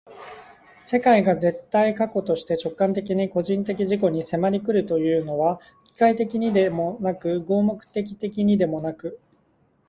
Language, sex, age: Japanese, male, 30-39